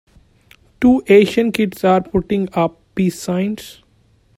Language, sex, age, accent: English, male, 19-29, United States English